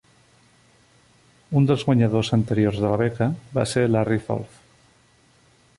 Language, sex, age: Catalan, male, 40-49